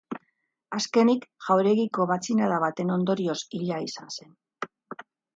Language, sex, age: Basque, female, 60-69